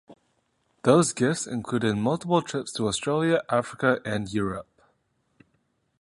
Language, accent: English, United States English